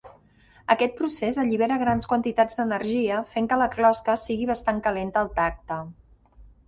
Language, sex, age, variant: Catalan, female, 50-59, Central